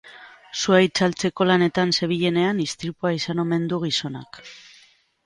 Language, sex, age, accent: Basque, female, 40-49, Mendebalekoa (Araba, Bizkaia, Gipuzkoako mendebaleko herri batzuk)